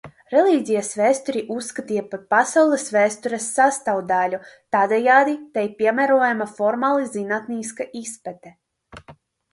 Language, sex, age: Latvian, female, 19-29